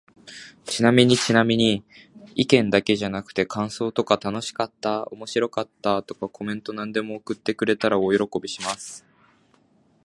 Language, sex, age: Japanese, male, 19-29